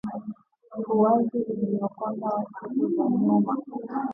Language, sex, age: Swahili, female, 19-29